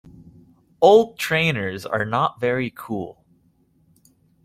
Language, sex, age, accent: English, male, 19-29, United States English